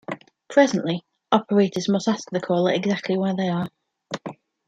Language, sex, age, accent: English, female, 19-29, England English